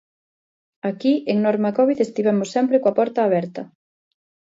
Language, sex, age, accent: Galician, female, 19-29, Normativo (estándar)